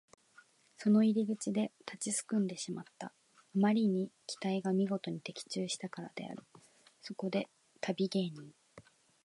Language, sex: Japanese, female